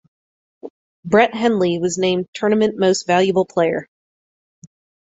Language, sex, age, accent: English, female, 40-49, United States English